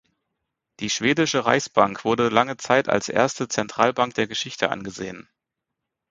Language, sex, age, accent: German, male, 30-39, Deutschland Deutsch